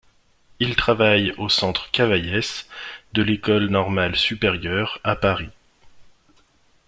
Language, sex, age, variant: French, male, 19-29, Français de métropole